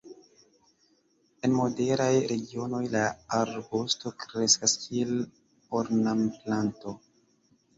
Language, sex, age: Esperanto, male, 19-29